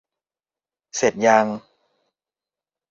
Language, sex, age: Thai, male, 19-29